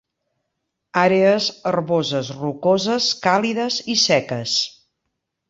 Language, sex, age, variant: Catalan, female, 60-69, Central